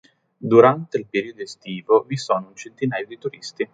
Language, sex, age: Italian, male, 19-29